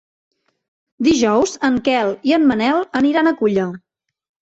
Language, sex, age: Catalan, female, 30-39